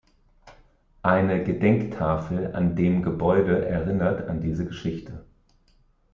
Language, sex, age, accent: German, male, 40-49, Deutschland Deutsch